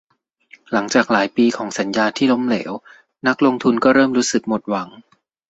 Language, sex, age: Thai, male, 19-29